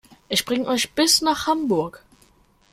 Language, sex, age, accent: German, male, under 19, Deutschland Deutsch